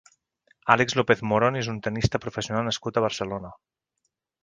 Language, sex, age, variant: Catalan, male, 40-49, Central